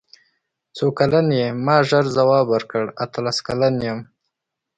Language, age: Pashto, 19-29